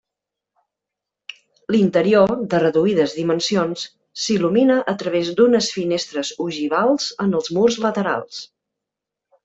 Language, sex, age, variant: Catalan, female, 40-49, Central